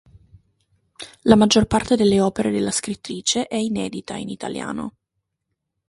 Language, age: Italian, 19-29